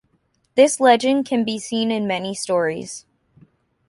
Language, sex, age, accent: English, female, 19-29, United States English